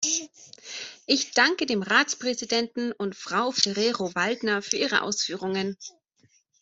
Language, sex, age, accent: German, female, 30-39, Deutschland Deutsch